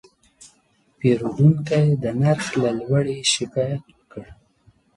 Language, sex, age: Pashto, male, 19-29